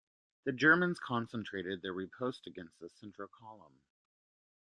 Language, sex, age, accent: English, male, 30-39, United States English